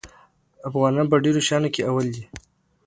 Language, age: Pashto, 19-29